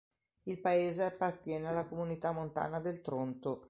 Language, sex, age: Italian, female, 60-69